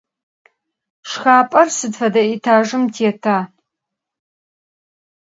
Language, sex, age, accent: Adyghe, female, 40-49, Кıэмгуй (Çemguy)